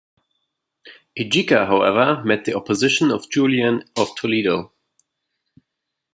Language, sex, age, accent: English, male, 19-29, United States English